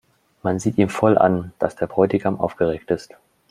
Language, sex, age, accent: German, male, 30-39, Deutschland Deutsch